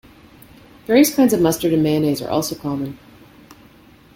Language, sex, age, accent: English, female, 50-59, Canadian English